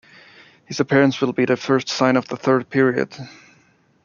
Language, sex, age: English, male, 30-39